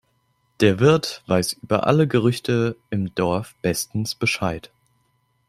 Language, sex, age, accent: German, male, 19-29, Deutschland Deutsch